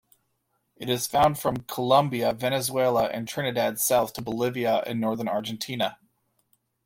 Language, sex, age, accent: English, male, 30-39, Canadian English